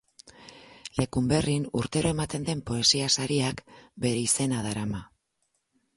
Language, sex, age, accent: Basque, female, 50-59, Mendebalekoa (Araba, Bizkaia, Gipuzkoako mendebaleko herri batzuk)